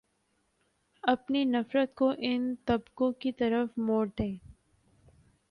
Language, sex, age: Urdu, female, 19-29